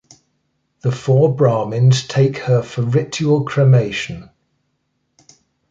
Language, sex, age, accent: English, male, 70-79, England English